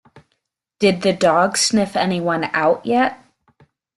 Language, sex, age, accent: English, female, 19-29, United States English